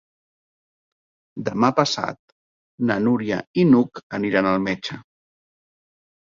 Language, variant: Catalan, Central